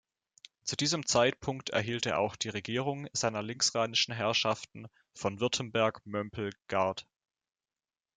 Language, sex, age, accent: German, male, under 19, Deutschland Deutsch